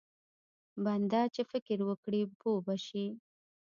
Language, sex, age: Pashto, female, 30-39